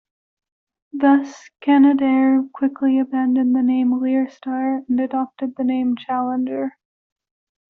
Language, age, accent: English, 19-29, United States English